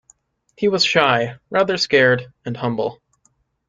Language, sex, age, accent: English, male, 19-29, United States English